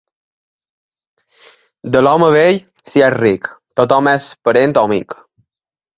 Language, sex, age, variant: Catalan, male, 19-29, Balear